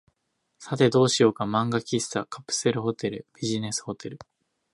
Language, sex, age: Japanese, male, 19-29